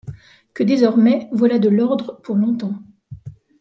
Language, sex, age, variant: French, female, 40-49, Français de métropole